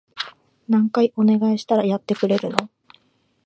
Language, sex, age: Japanese, female, 19-29